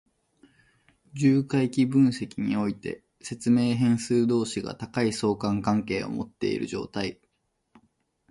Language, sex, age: Japanese, female, 30-39